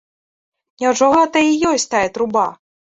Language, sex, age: Belarusian, female, 19-29